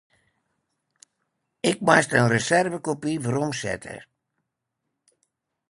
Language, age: Western Frisian, 80-89